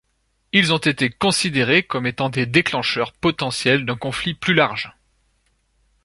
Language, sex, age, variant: French, male, 30-39, Français de métropole